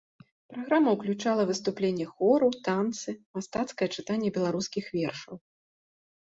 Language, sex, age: Belarusian, female, 30-39